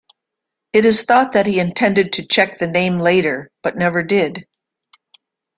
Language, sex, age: English, female, 70-79